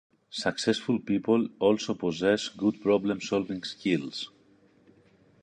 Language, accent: English, Greek